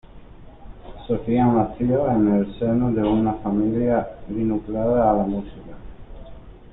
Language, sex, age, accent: Spanish, male, 30-39, España: Norte peninsular (Asturias, Castilla y León, Cantabria, País Vasco, Navarra, Aragón, La Rioja, Guadalajara, Cuenca)